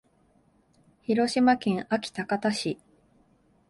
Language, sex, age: Japanese, female, 19-29